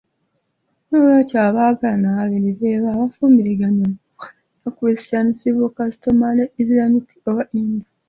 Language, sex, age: Ganda, female, 19-29